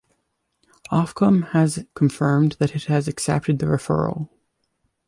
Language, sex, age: English, male, under 19